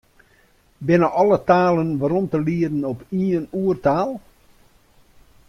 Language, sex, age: Western Frisian, male, 60-69